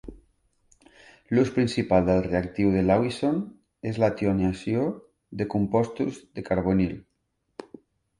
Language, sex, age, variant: Catalan, male, 40-49, Central